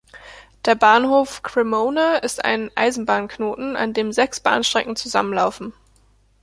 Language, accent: German, Deutschland Deutsch